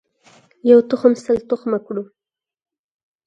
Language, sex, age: Pashto, female, 19-29